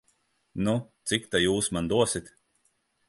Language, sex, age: Latvian, male, 30-39